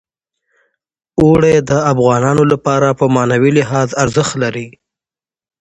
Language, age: Pashto, 19-29